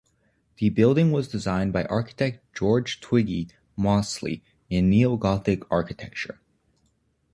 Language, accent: English, Canadian English